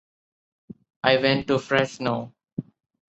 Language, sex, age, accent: English, male, 19-29, India and South Asia (India, Pakistan, Sri Lanka)